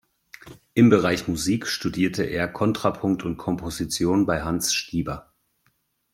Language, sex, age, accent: German, male, 30-39, Deutschland Deutsch